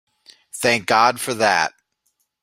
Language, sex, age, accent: English, male, 40-49, United States English